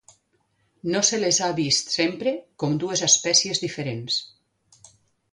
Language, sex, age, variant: Catalan, female, 50-59, Nord-Occidental